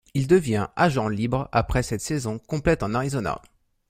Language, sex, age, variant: French, male, 19-29, Français de métropole